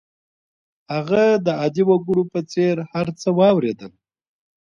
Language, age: Pashto, 30-39